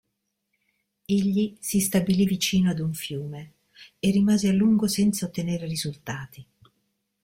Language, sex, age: Italian, female, 50-59